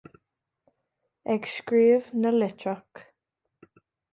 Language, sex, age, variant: Irish, female, 19-29, Gaeilge na Mumhan